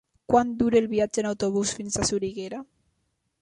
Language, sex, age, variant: Catalan, female, 19-29, Nord-Occidental